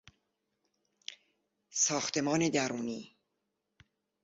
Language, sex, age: Persian, female, 60-69